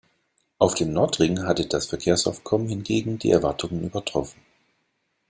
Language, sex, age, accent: German, male, 50-59, Deutschland Deutsch